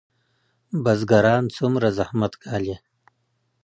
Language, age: Pashto, 40-49